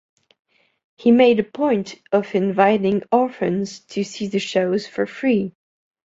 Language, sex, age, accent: English, female, 19-29, United States English